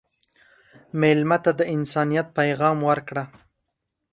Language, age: Pashto, under 19